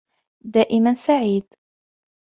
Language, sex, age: Arabic, female, 19-29